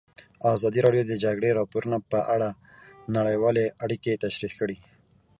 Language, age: Pashto, 19-29